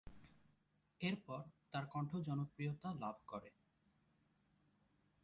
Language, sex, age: Bengali, male, 19-29